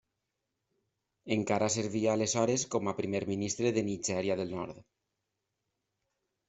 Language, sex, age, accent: Catalan, male, 30-39, valencià